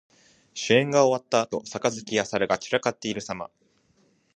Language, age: Japanese, under 19